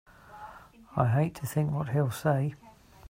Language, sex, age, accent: English, male, 40-49, England English